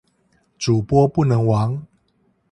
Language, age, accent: Chinese, 50-59, 出生地：臺北市